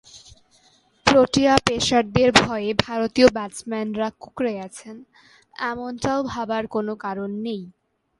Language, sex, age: Bengali, female, 19-29